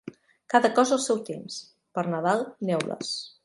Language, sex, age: Catalan, female, 50-59